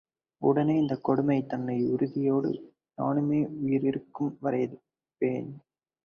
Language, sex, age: Tamil, male, 19-29